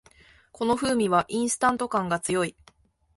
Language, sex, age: Japanese, female, 19-29